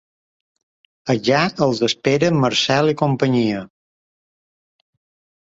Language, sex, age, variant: Catalan, male, 50-59, Balear